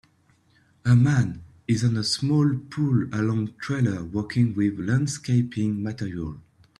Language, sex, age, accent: English, male, 19-29, England English